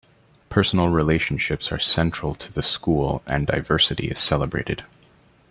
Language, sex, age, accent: English, male, 30-39, Canadian English